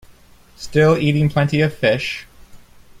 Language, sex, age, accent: English, male, 30-39, United States English